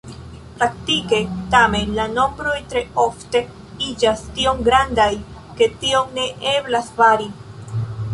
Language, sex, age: Esperanto, female, 19-29